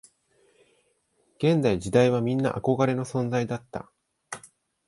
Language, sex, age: Japanese, male, 19-29